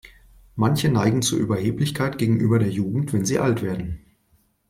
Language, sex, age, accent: German, male, 50-59, Deutschland Deutsch